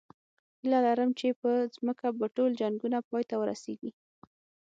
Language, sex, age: Pashto, female, 19-29